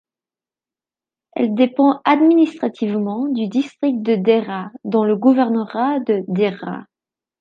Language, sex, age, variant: French, female, 19-29, Français de métropole